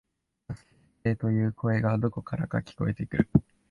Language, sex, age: Japanese, male, 19-29